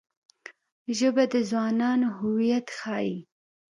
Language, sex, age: Pashto, female, 19-29